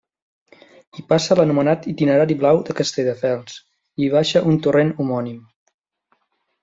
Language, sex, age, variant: Catalan, male, 40-49, Septentrional